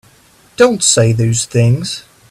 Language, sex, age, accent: English, male, 19-29, England English